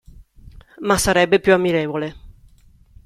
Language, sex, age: Italian, female, 30-39